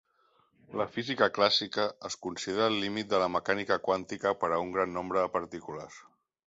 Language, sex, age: Catalan, male, 30-39